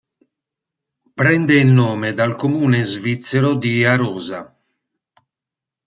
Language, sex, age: Italian, male, 50-59